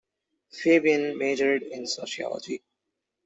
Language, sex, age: English, male, under 19